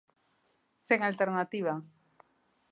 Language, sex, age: Galician, female, 40-49